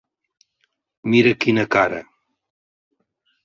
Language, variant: Catalan, Septentrional